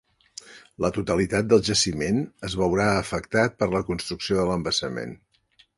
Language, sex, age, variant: Catalan, male, 60-69, Central